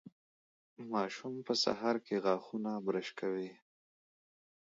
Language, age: Pashto, 30-39